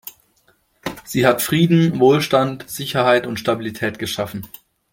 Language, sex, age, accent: German, male, 19-29, Deutschland Deutsch